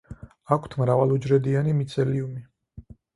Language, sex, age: Georgian, male, 30-39